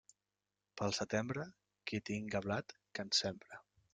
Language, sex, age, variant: Catalan, male, 30-39, Central